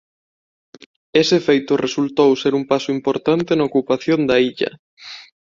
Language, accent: Galician, Neofalante